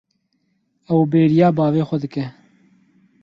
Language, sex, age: Kurdish, male, 30-39